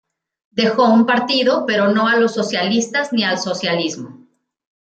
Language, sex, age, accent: Spanish, female, 40-49, México